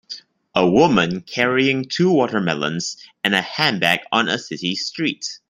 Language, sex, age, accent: English, male, 19-29, Malaysian English